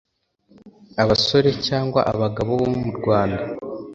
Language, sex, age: Kinyarwanda, male, under 19